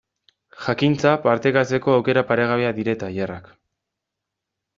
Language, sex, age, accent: Basque, male, 19-29, Erdialdekoa edo Nafarra (Gipuzkoa, Nafarroa)